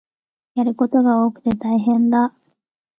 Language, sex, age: Japanese, female, 19-29